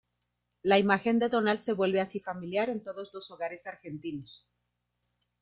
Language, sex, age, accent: Spanish, female, 40-49, México